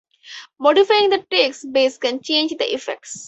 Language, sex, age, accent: English, female, 19-29, United States English